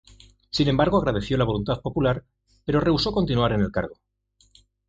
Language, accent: Spanish, España: Centro-Sur peninsular (Madrid, Toledo, Castilla-La Mancha)